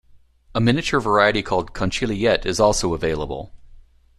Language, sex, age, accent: English, male, 40-49, United States English